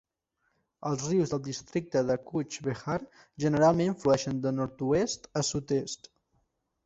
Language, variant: Catalan, Central